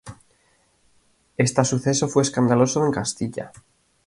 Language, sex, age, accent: Spanish, male, 19-29, España: Centro-Sur peninsular (Madrid, Toledo, Castilla-La Mancha)